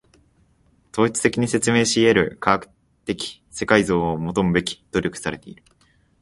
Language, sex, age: Japanese, male, 19-29